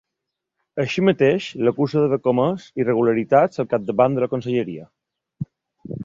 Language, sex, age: Catalan, male, 40-49